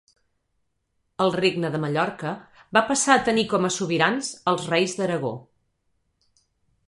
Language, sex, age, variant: Catalan, female, 40-49, Nord-Occidental